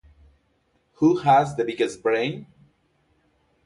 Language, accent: Spanish, Andino-Pacífico: Colombia, Perú, Ecuador, oeste de Bolivia y Venezuela andina